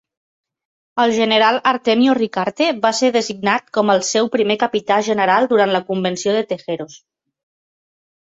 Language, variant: Catalan, Central